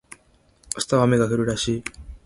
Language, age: Japanese, 19-29